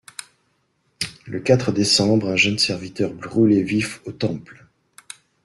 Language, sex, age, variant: French, male, 50-59, Français de métropole